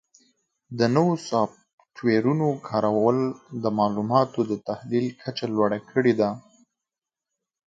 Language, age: Pashto, 19-29